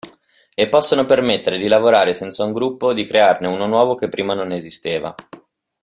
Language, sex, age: Italian, male, 19-29